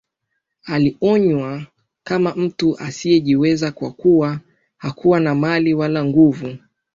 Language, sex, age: Swahili, male, 19-29